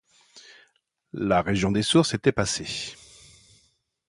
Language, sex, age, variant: French, male, 40-49, Français de métropole